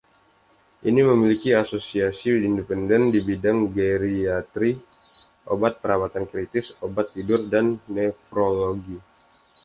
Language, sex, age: Indonesian, male, 19-29